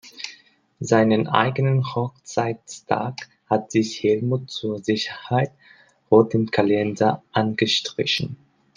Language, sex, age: German, male, 19-29